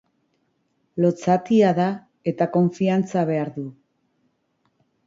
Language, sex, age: Basque, female, 40-49